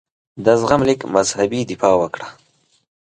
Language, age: Pashto, 30-39